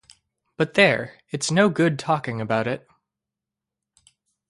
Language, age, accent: English, 19-29, United States English; midwest